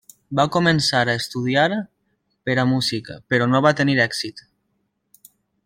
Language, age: Catalan, 19-29